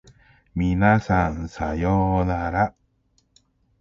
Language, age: Japanese, 40-49